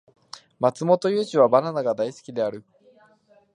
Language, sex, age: Japanese, male, 19-29